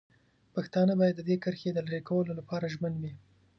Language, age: Pashto, 19-29